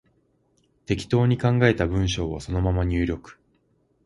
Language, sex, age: Japanese, male, 19-29